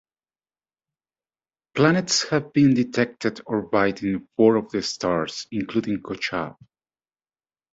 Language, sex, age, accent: English, male, 40-49, United States English